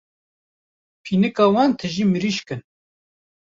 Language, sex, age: Kurdish, male, 50-59